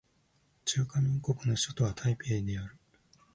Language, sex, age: Japanese, male, 19-29